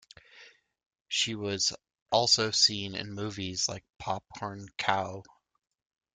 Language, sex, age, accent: English, male, 30-39, United States English